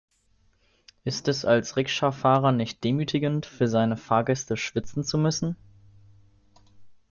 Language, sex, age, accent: German, male, 19-29, Deutschland Deutsch